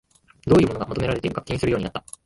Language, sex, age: Japanese, male, 19-29